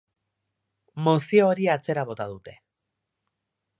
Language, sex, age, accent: Basque, male, 19-29, Erdialdekoa edo Nafarra (Gipuzkoa, Nafarroa)